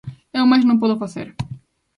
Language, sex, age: Galician, female, 19-29